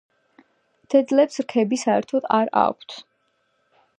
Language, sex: Georgian, female